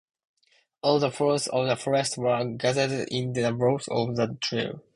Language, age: English, 19-29